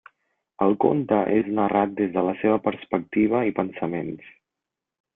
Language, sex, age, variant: Catalan, male, 19-29, Central